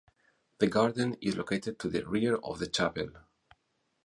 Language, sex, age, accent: English, male, 50-59, England English